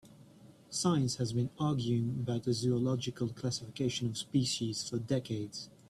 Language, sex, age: English, male, 30-39